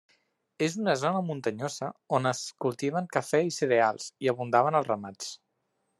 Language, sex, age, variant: Catalan, male, 30-39, Central